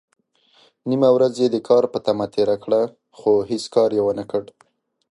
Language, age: Pashto, 19-29